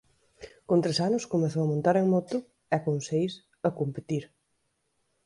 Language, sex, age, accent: Galician, female, 19-29, Central (gheada)